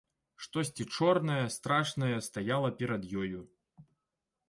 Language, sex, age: Belarusian, male, 19-29